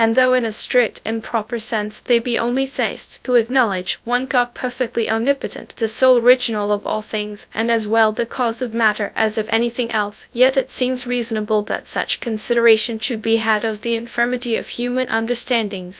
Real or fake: fake